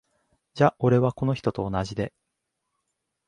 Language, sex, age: Japanese, male, 19-29